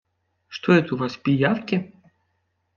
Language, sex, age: Russian, male, 19-29